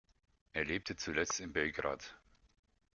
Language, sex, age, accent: German, male, 50-59, Deutschland Deutsch